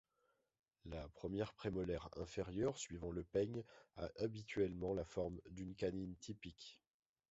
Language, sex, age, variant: French, male, 30-39, Français de métropole